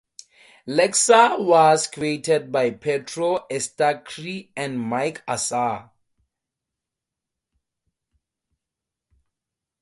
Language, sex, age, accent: English, male, 19-29, Southern African (South Africa, Zimbabwe, Namibia)